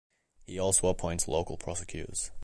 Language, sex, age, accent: English, male, under 19, England English